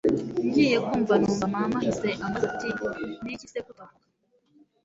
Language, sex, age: Kinyarwanda, female, 19-29